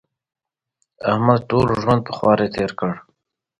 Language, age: Pashto, 30-39